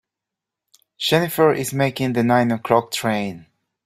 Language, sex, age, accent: English, male, 30-39, Irish English